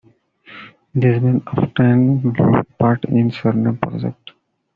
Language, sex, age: English, male, 19-29